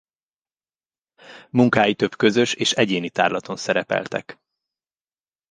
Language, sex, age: Hungarian, male, 30-39